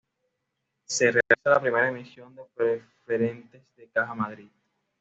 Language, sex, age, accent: Spanish, male, 19-29, Caribe: Cuba, Venezuela, Puerto Rico, República Dominicana, Panamá, Colombia caribeña, México caribeño, Costa del golfo de México